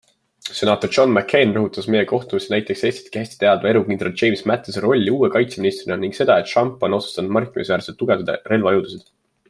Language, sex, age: Estonian, male, 19-29